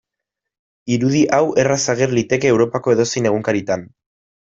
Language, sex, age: Basque, male, 19-29